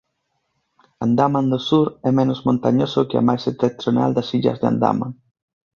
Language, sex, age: Galician, male, 19-29